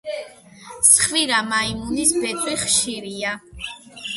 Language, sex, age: Georgian, female, under 19